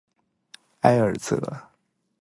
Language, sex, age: Chinese, male, 19-29